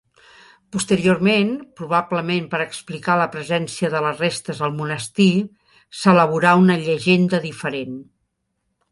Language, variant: Catalan, Central